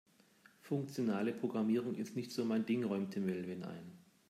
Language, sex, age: German, male, 40-49